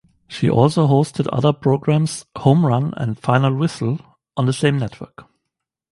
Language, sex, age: English, male, 30-39